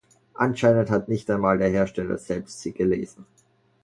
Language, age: German, 30-39